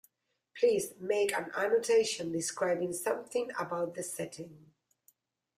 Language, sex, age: English, female, 40-49